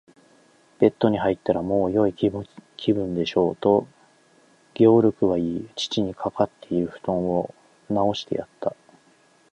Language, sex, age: Japanese, male, 40-49